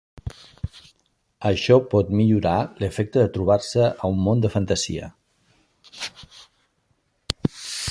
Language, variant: Catalan, Central